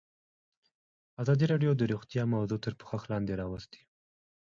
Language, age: Pashto, 19-29